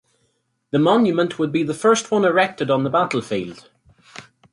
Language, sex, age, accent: English, male, 19-29, Northern Irish